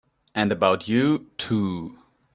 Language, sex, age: English, male, 19-29